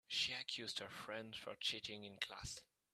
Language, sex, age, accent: English, male, 19-29, England English